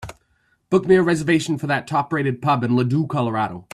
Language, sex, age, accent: English, male, 30-39, United States English